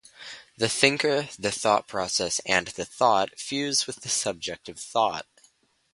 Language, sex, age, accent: English, male, under 19, Canadian English